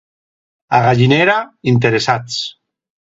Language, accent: Catalan, valencià